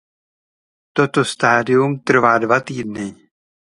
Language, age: Czech, 40-49